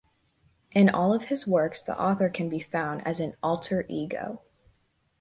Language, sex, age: English, female, under 19